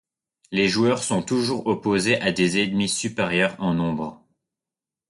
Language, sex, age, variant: French, male, 19-29, Français de métropole